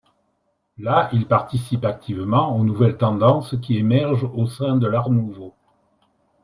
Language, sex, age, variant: French, male, 60-69, Français de métropole